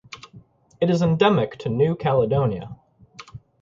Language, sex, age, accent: English, male, 19-29, United States English